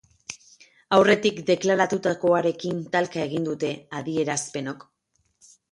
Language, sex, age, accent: Basque, female, 30-39, Mendebalekoa (Araba, Bizkaia, Gipuzkoako mendebaleko herri batzuk)